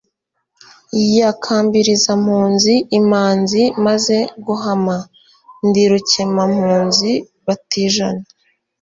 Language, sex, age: Kinyarwanda, female, 19-29